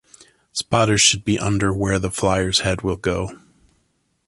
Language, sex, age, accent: English, male, 40-49, United States English